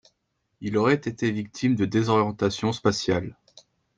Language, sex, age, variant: French, male, 19-29, Français de métropole